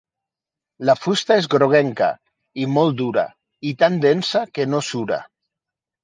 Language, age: Catalan, 50-59